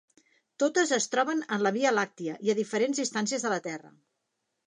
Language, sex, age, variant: Catalan, female, 50-59, Central